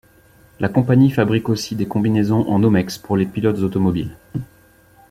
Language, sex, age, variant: French, male, 40-49, Français de métropole